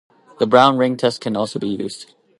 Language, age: English, 19-29